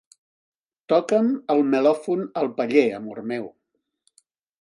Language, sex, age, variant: Catalan, male, 60-69, Central